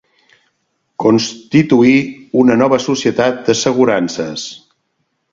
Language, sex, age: Catalan, male, 60-69